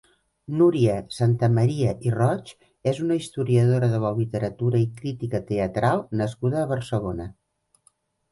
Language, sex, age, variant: Catalan, female, 50-59, Central